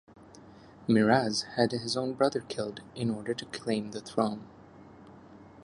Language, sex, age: English, male, 30-39